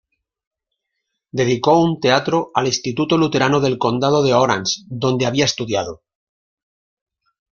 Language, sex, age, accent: Spanish, male, 50-59, España: Norte peninsular (Asturias, Castilla y León, Cantabria, País Vasco, Navarra, Aragón, La Rioja, Guadalajara, Cuenca)